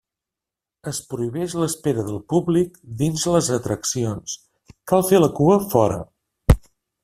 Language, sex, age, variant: Catalan, male, 50-59, Central